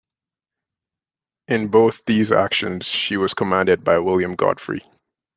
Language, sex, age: English, male, 30-39